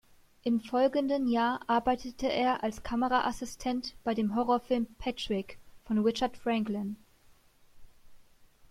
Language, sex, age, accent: German, female, 19-29, Deutschland Deutsch